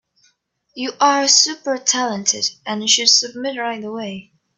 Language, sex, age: English, female, under 19